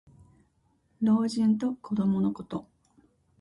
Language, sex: Japanese, female